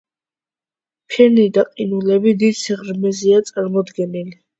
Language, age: Georgian, under 19